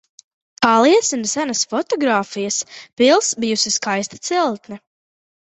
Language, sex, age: Latvian, female, under 19